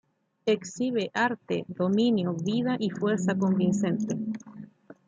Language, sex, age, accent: Spanish, female, 30-39, Chileno: Chile, Cuyo